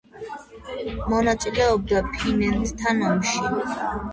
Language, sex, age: Georgian, female, under 19